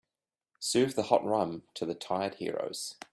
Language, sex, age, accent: English, male, 30-39, New Zealand English